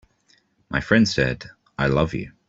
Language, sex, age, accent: English, male, 30-39, England English